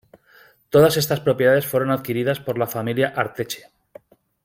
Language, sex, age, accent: Spanish, male, 40-49, España: Centro-Sur peninsular (Madrid, Toledo, Castilla-La Mancha)